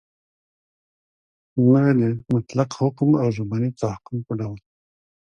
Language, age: Pashto, 60-69